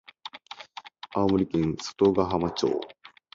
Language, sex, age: Japanese, male, under 19